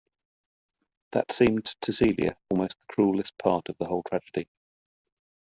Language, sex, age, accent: English, male, 50-59, England English